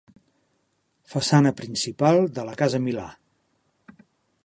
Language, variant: Catalan, Central